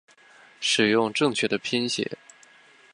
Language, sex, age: Chinese, male, 19-29